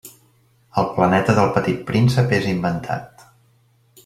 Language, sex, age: Catalan, male, 50-59